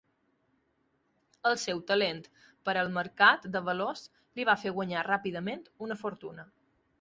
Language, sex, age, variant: Catalan, female, 30-39, Balear